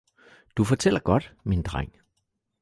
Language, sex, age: Danish, male, 40-49